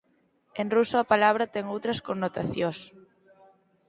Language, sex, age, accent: Galician, female, 19-29, Central (gheada)